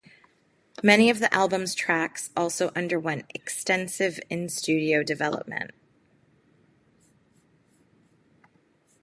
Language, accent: English, United States English